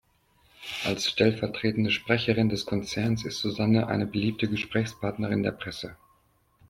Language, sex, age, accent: German, male, 40-49, Deutschland Deutsch